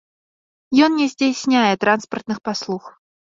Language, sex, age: Belarusian, female, 19-29